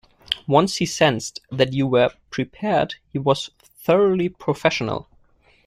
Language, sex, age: English, male, 19-29